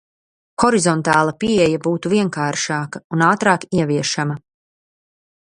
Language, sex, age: Latvian, female, 30-39